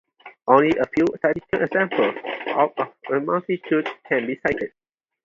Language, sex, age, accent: English, male, 19-29, Malaysian English